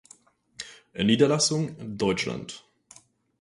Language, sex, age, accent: German, male, 19-29, Deutschland Deutsch